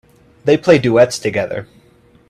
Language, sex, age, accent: English, male, 19-29, United States English